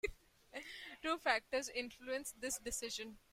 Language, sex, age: English, female, 19-29